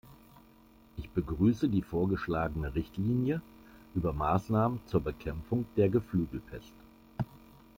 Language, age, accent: German, 50-59, Deutschland Deutsch